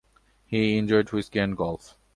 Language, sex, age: English, male, 19-29